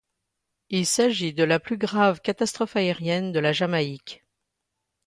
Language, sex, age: French, female, 60-69